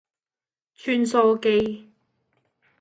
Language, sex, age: Cantonese, female, 19-29